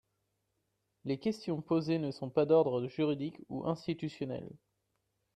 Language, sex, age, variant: French, male, 19-29, Français de métropole